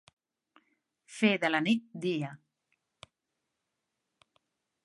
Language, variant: Catalan, Central